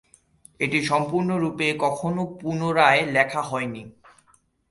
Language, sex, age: Bengali, male, 19-29